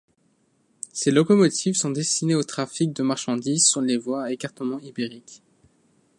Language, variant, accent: French, Français d'Europe, Français de Belgique